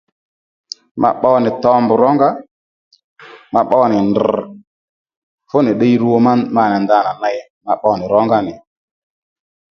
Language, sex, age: Lendu, male, 30-39